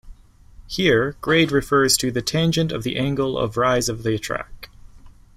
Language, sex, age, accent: English, male, 30-39, Canadian English